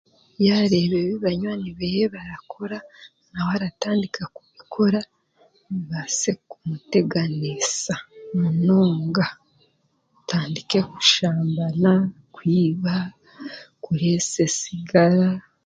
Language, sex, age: Chiga, female, 30-39